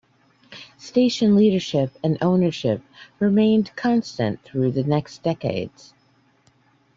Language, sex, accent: English, female, United States English